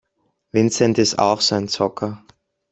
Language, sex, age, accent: German, male, under 19, Österreichisches Deutsch